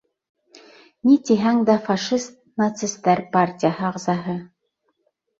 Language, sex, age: Bashkir, female, 30-39